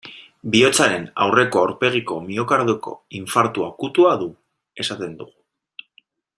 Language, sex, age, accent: Basque, male, 30-39, Mendebalekoa (Araba, Bizkaia, Gipuzkoako mendebaleko herri batzuk)